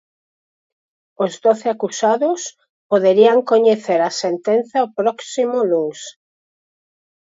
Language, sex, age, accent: Galician, female, 50-59, Normativo (estándar)